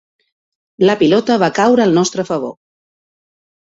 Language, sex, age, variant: Catalan, female, 40-49, Central